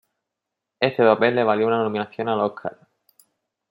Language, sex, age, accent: Spanish, male, 19-29, España: Sur peninsular (Andalucia, Extremadura, Murcia)